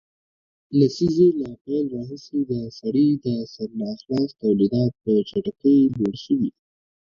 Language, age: Pashto, 19-29